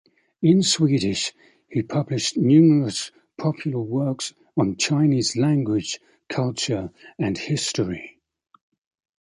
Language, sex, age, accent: English, male, 40-49, England English